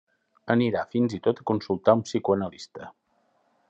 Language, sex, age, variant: Catalan, male, 50-59, Central